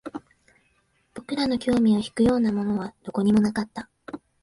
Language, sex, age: Japanese, female, 19-29